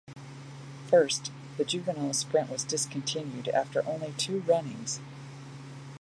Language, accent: English, United States English